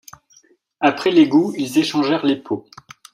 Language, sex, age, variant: French, male, 40-49, Français de métropole